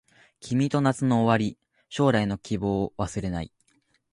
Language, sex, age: Japanese, male, 19-29